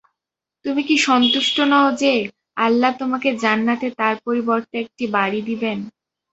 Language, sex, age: Bengali, female, under 19